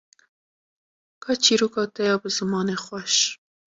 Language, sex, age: Kurdish, female, 19-29